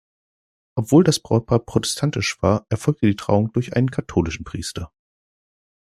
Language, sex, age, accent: German, male, 19-29, Deutschland Deutsch